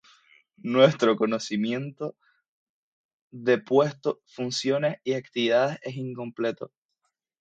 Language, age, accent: Spanish, 19-29, España: Islas Canarias